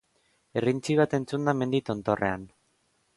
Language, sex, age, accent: Basque, male, 19-29, Erdialdekoa edo Nafarra (Gipuzkoa, Nafarroa)